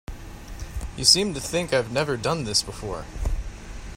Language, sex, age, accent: English, male, 19-29, United States English